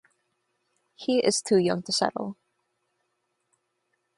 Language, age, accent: English, 19-29, United States English; Filipino